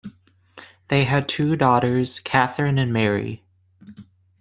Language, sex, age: English, male, under 19